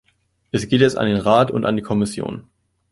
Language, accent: German, Deutschland Deutsch